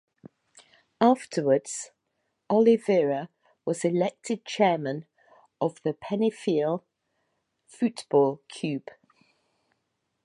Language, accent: English, England English